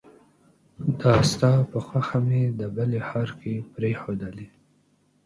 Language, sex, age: Pashto, male, 19-29